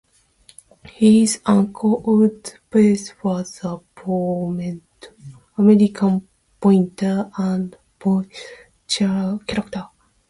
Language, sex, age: English, female, 30-39